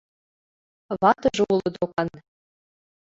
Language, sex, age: Mari, female, 19-29